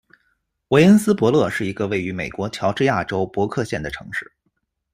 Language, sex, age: Chinese, male, 19-29